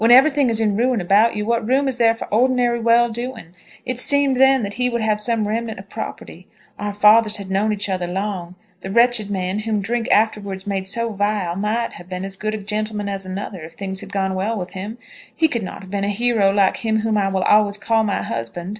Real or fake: real